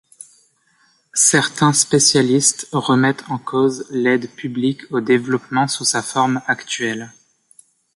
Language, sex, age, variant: French, male, under 19, Français de métropole